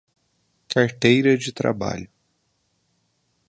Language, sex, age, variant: Portuguese, male, 30-39, Portuguese (Brasil)